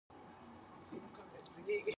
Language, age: Japanese, 19-29